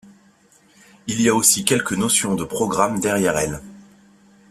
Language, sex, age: French, male, 30-39